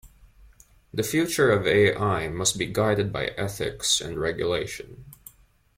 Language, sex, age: English, male, 19-29